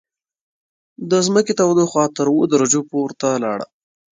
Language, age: Pashto, under 19